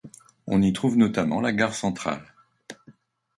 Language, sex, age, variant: French, male, 60-69, Français de métropole